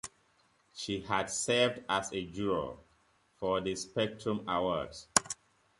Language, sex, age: English, male, 40-49